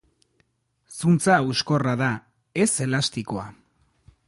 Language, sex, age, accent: Basque, male, 30-39, Erdialdekoa edo Nafarra (Gipuzkoa, Nafarroa)